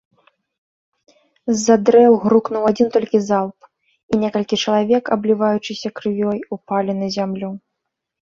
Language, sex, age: Belarusian, female, 19-29